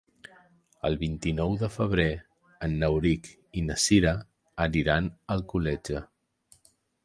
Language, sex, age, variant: Catalan, male, 40-49, Central